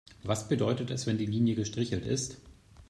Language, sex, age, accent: German, male, 40-49, Deutschland Deutsch